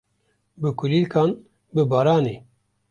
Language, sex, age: Kurdish, male, 50-59